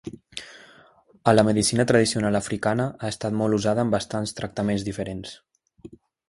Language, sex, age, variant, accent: Catalan, male, 19-29, Valencià meridional, valencià